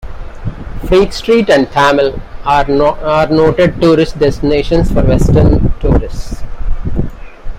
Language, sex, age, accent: English, male, 40-49, India and South Asia (India, Pakistan, Sri Lanka)